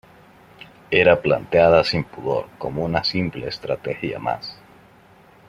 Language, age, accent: Spanish, 19-29, América central